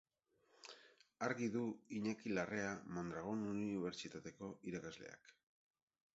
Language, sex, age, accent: Basque, male, 50-59, Erdialdekoa edo Nafarra (Gipuzkoa, Nafarroa)